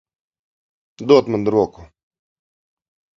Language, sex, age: Latvian, male, 40-49